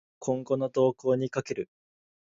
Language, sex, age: Japanese, male, 19-29